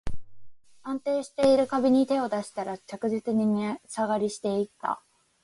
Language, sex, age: Japanese, female, 19-29